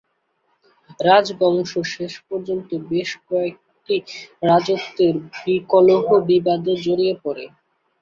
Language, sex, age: Bengali, male, 19-29